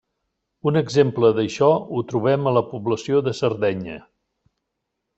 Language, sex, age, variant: Catalan, male, 60-69, Central